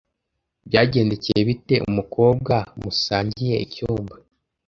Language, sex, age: Kinyarwanda, male, under 19